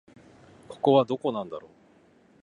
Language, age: Japanese, 30-39